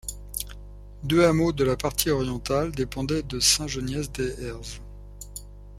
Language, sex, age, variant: French, male, 60-69, Français de métropole